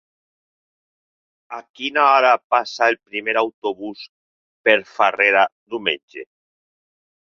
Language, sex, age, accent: Catalan, male, 50-59, valencià